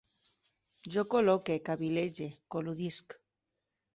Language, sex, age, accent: Catalan, female, 40-49, valencià; Tortosí